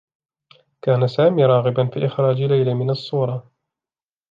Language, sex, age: Arabic, male, 19-29